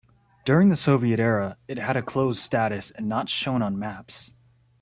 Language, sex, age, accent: English, male, 19-29, United States English